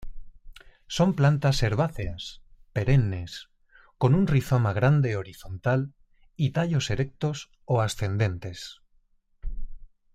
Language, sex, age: Spanish, male, 40-49